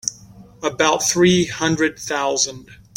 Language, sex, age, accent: English, male, 50-59, United States English